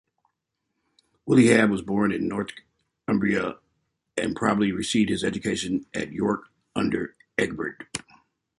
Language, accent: English, United States English